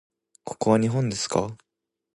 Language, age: Japanese, 19-29